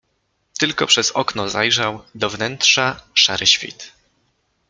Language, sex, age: Polish, male, 19-29